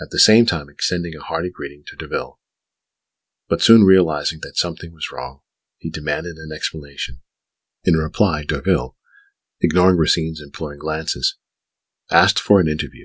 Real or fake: real